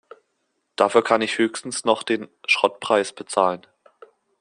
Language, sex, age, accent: German, male, 19-29, Deutschland Deutsch